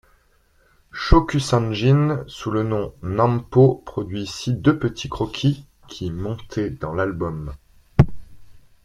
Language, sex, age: French, male, 30-39